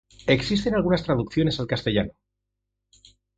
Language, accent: Spanish, España: Centro-Sur peninsular (Madrid, Toledo, Castilla-La Mancha)